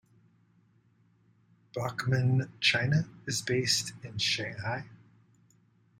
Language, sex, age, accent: English, male, 50-59, United States English